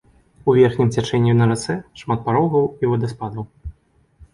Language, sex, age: Belarusian, male, 19-29